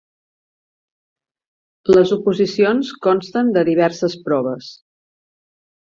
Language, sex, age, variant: Catalan, female, 50-59, Central